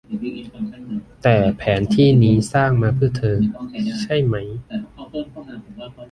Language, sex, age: Thai, male, 30-39